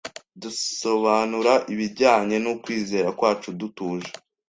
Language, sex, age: Kinyarwanda, male, under 19